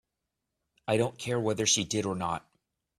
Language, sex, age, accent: English, male, 40-49, United States English